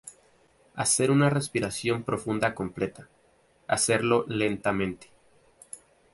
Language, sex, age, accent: Spanish, male, 19-29, América central